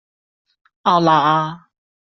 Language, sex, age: Chinese, male, 19-29